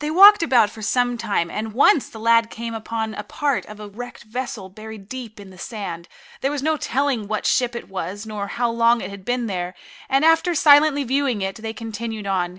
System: none